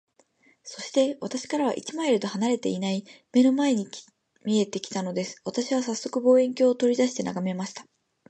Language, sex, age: Japanese, female, 19-29